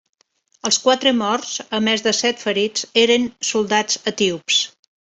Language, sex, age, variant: Catalan, female, 50-59, Central